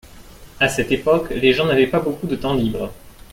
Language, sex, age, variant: French, male, 19-29, Français de métropole